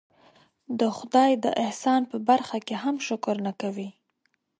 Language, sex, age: Pashto, female, 19-29